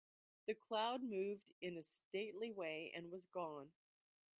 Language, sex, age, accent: English, female, 60-69, United States English